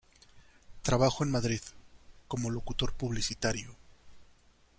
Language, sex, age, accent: Spanish, male, 30-39, México